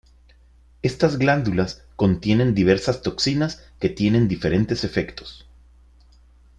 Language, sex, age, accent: Spanish, male, 50-59, México